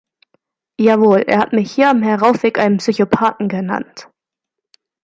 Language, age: German, 19-29